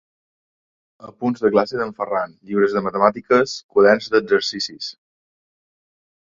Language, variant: Catalan, Balear